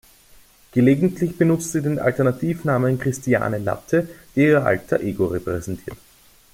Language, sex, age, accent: German, male, 19-29, Österreichisches Deutsch